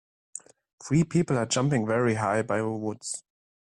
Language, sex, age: English, male, 19-29